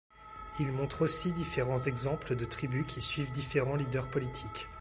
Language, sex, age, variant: French, male, 19-29, Français de métropole